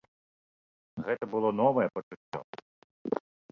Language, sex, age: Belarusian, male, 30-39